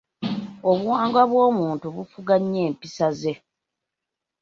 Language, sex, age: Ganda, female, 19-29